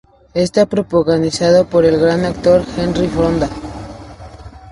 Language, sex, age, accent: Spanish, female, 19-29, México